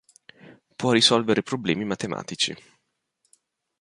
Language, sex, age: Italian, male, 19-29